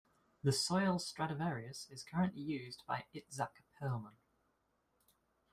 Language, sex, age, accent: English, male, 19-29, England English